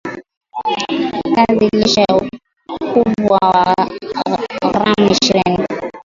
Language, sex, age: Swahili, female, 19-29